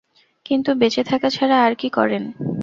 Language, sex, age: Bengali, female, 19-29